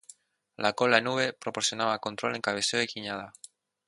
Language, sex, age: Spanish, male, 19-29